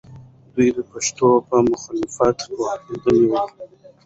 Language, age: Pashto, 19-29